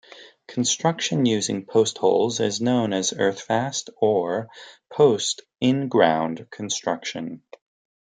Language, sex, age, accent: English, male, 30-39, United States English